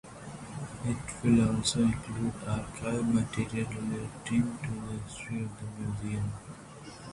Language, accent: English, India and South Asia (India, Pakistan, Sri Lanka)